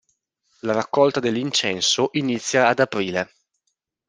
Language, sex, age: Italian, male, 19-29